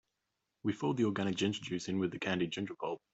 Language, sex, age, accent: English, male, 30-39, Australian English